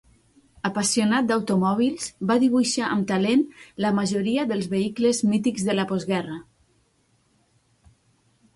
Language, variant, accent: Catalan, Central, central